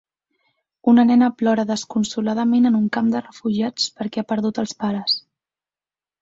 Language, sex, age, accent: Catalan, female, 19-29, Camp de Tarragona